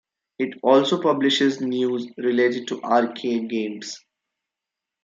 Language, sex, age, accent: English, male, 19-29, India and South Asia (India, Pakistan, Sri Lanka)